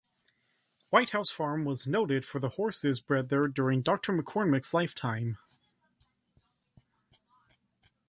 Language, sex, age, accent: English, male, 19-29, United States English